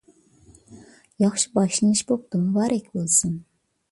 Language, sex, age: Uyghur, female, under 19